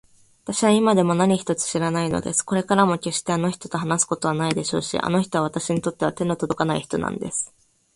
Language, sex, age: Japanese, female, 19-29